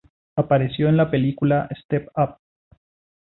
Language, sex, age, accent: Spanish, male, 30-39, Andino-Pacífico: Colombia, Perú, Ecuador, oeste de Bolivia y Venezuela andina